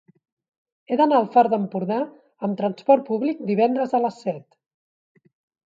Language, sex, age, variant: Catalan, female, 40-49, Central